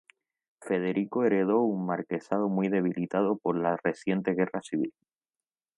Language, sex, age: Spanish, male, 19-29